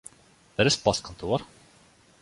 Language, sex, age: Western Frisian, male, 19-29